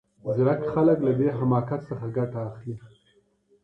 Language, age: Pashto, 30-39